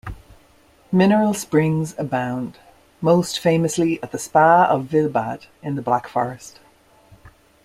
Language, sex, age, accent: English, female, 50-59, Irish English